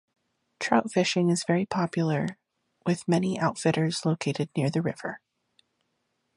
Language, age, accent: English, 19-29, United States English